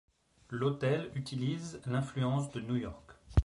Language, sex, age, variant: French, male, 30-39, Français de métropole